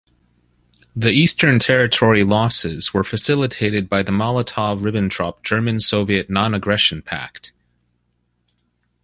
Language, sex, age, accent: English, male, 40-49, United States English